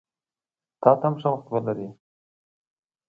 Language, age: Pashto, 40-49